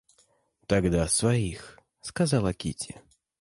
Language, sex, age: Russian, male, 19-29